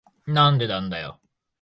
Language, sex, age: Japanese, male, 19-29